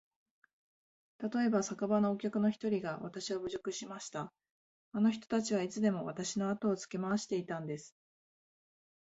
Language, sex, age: Japanese, female, 30-39